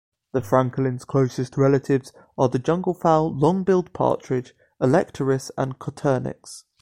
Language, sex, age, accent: English, male, 19-29, England English